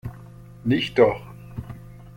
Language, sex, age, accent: German, male, 40-49, Deutschland Deutsch